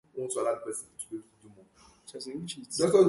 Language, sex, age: English, male, 30-39